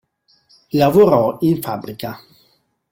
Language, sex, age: Italian, male, 50-59